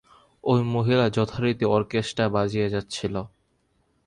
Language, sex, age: Bengali, male, 19-29